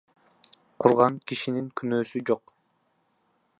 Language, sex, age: Kyrgyz, female, 19-29